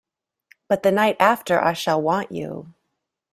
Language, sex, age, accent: English, female, 40-49, United States English